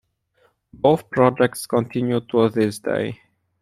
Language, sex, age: English, male, 19-29